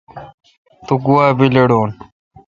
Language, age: Kalkoti, 19-29